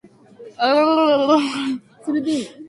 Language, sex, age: English, female, 19-29